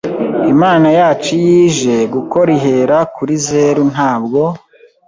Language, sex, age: Kinyarwanda, male, 19-29